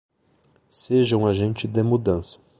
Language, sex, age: Portuguese, male, 30-39